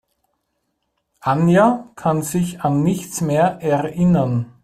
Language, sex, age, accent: German, male, 30-39, Österreichisches Deutsch